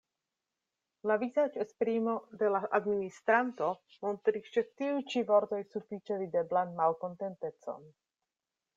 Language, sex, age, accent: Esperanto, female, 40-49, Internacia